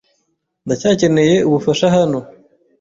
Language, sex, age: Kinyarwanda, male, 30-39